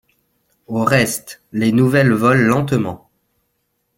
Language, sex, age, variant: French, male, 30-39, Français de métropole